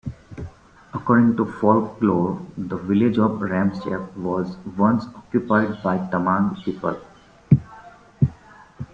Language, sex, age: English, male, 30-39